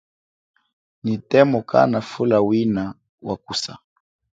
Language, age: Chokwe, 19-29